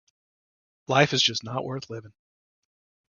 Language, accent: English, United States English